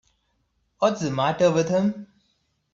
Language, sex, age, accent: English, male, 19-29, India and South Asia (India, Pakistan, Sri Lanka)